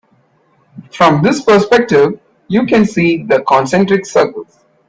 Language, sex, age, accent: English, male, 19-29, India and South Asia (India, Pakistan, Sri Lanka)